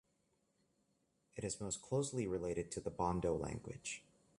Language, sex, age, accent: English, male, 19-29, United States English